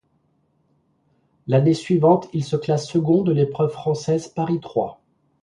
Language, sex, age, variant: French, male, 50-59, Français de métropole